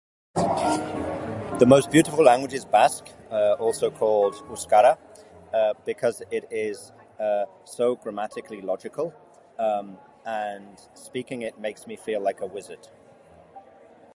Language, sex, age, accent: English, male, 40-49, England English